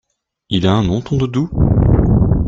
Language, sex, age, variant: French, male, 19-29, Français de métropole